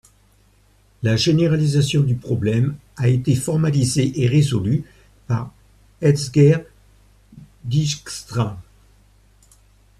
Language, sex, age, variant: French, male, 70-79, Français de métropole